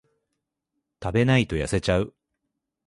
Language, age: Japanese, 30-39